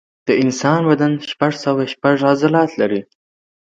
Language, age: Pashto, under 19